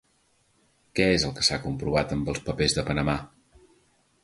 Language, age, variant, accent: Catalan, 40-49, Central, central